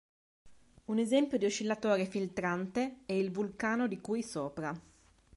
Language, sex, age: Italian, female, 30-39